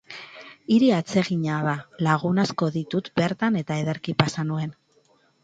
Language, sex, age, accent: Basque, female, 30-39, Mendebalekoa (Araba, Bizkaia, Gipuzkoako mendebaleko herri batzuk)